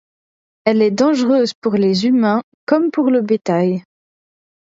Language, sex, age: French, female, 19-29